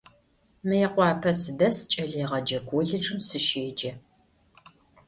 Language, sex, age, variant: Adyghe, female, 50-59, Адыгабзэ (Кирил, пстэумэ зэдыряе)